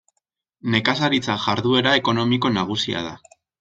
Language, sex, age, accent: Basque, male, 19-29, Mendebalekoa (Araba, Bizkaia, Gipuzkoako mendebaleko herri batzuk)